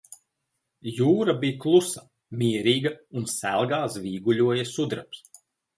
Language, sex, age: Latvian, male, 40-49